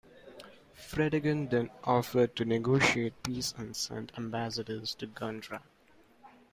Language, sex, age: English, male, 19-29